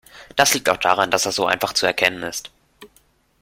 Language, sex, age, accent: German, male, under 19, Deutschland Deutsch